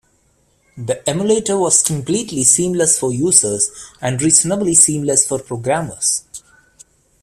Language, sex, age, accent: English, male, 30-39, India and South Asia (India, Pakistan, Sri Lanka)